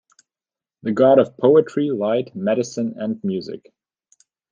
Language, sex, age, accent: English, male, 19-29, United States English